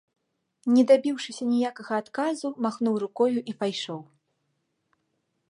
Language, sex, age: Belarusian, female, 19-29